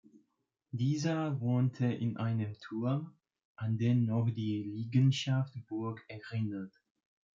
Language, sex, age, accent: German, male, 19-29, Deutschland Deutsch